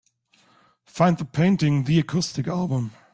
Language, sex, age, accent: English, male, 19-29, United States English